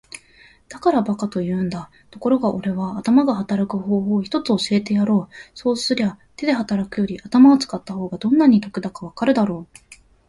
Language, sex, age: Japanese, female, 19-29